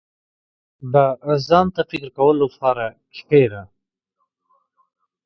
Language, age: Pashto, 30-39